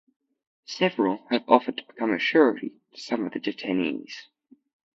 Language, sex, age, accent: English, female, under 19, United States English; Australian English